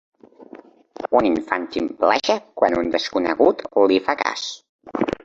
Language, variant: Catalan, Central